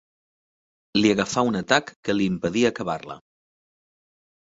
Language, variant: Catalan, Central